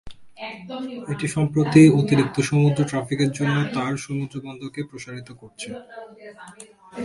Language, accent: Bengali, শুদ্ধ বাংলা